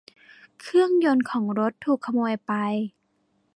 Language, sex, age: Thai, female, 19-29